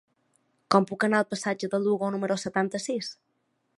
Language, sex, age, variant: Catalan, female, 30-39, Balear